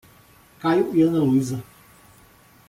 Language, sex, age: Portuguese, male, 40-49